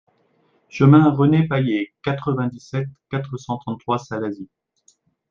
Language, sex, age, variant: French, male, 40-49, Français de métropole